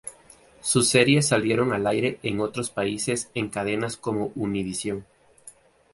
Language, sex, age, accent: Spanish, male, 19-29, América central